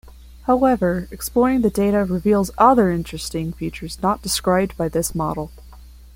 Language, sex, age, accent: English, female, 19-29, United States English